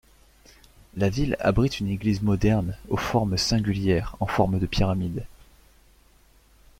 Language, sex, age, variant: French, male, 19-29, Français de métropole